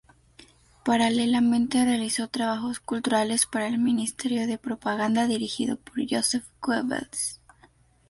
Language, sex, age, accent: Spanish, female, 19-29, México